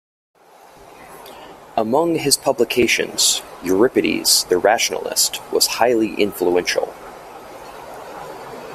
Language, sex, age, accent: English, male, 30-39, United States English